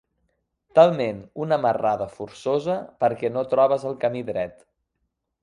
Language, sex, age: Catalan, male, 40-49